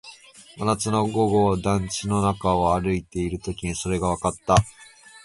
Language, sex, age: Japanese, male, 19-29